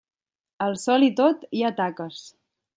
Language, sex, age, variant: Catalan, female, under 19, Central